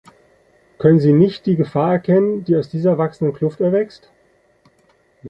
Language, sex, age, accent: German, male, 40-49, Deutschland Deutsch